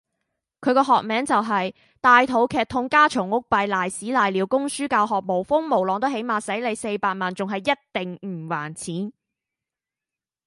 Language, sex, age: Cantonese, female, 19-29